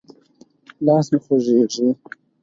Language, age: Pashto, under 19